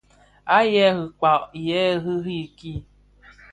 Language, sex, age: Bafia, female, 30-39